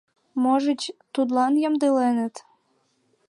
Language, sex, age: Mari, female, 19-29